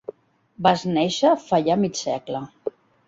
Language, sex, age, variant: Catalan, female, 50-59, Central